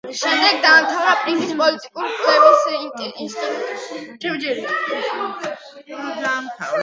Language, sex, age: Georgian, female, 50-59